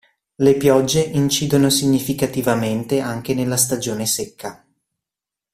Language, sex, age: Italian, male, 19-29